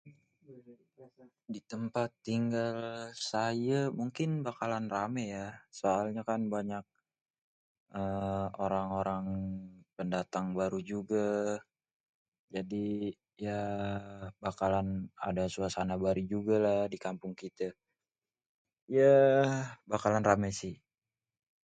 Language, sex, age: Betawi, male, 19-29